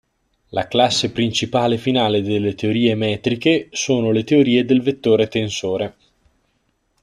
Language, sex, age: Italian, male, 19-29